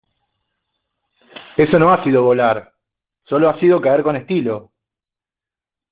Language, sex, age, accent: Spanish, male, 40-49, Rioplatense: Argentina, Uruguay, este de Bolivia, Paraguay